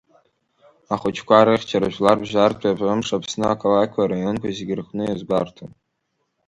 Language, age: Abkhazian, under 19